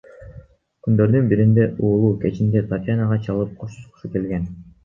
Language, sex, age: Kyrgyz, male, 19-29